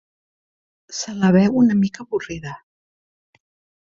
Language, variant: Catalan, Septentrional